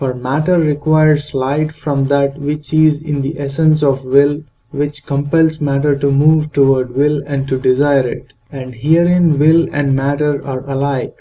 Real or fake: real